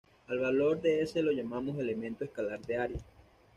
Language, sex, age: Spanish, male, 19-29